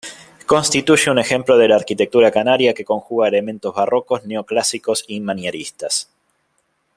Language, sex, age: Spanish, male, 40-49